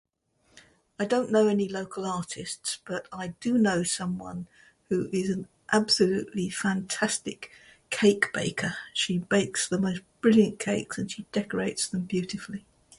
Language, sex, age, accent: English, female, 70-79, England English